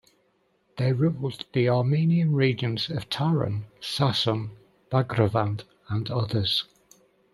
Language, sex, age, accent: English, male, 50-59, England English